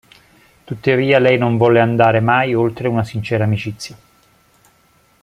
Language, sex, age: Italian, male, 40-49